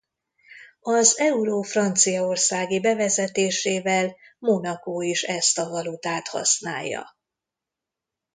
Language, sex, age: Hungarian, female, 50-59